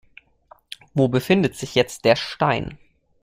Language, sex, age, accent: German, male, 19-29, Deutschland Deutsch